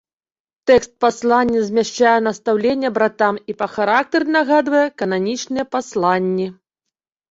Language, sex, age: Belarusian, female, 40-49